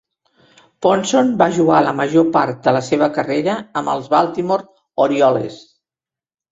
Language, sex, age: Catalan, female, 60-69